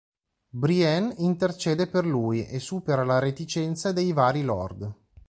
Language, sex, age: Italian, male, 30-39